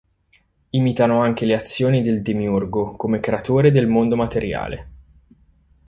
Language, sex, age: Italian, male, 30-39